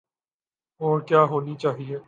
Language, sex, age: Urdu, male, 19-29